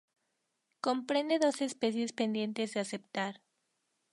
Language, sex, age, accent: Spanish, female, 19-29, México